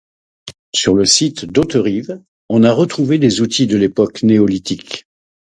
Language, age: French, 50-59